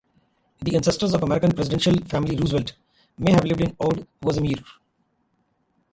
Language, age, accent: English, 60-69, India and South Asia (India, Pakistan, Sri Lanka)